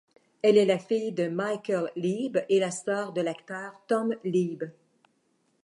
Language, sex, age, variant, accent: French, female, 70-79, Français d'Amérique du Nord, Français du Canada